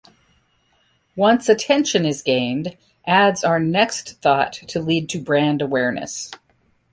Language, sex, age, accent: English, female, 60-69, United States English